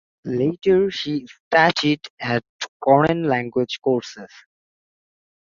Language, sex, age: English, male, 19-29